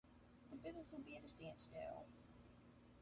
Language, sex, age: English, male, under 19